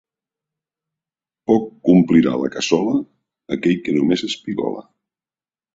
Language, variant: Catalan, Central